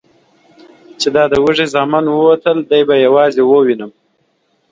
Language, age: Pashto, 30-39